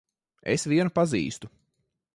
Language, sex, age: Latvian, male, 19-29